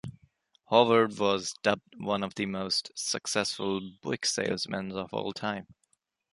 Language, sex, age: English, male, 19-29